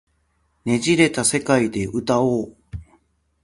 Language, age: Japanese, 30-39